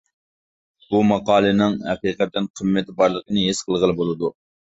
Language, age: Uyghur, 19-29